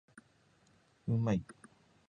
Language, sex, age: Japanese, male, 19-29